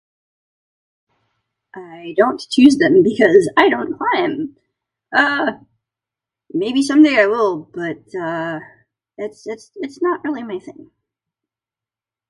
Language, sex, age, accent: English, female, 30-39, United States English